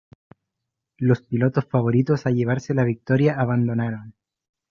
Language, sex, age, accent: Spanish, male, 19-29, Chileno: Chile, Cuyo